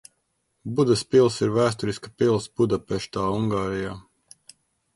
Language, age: Latvian, 40-49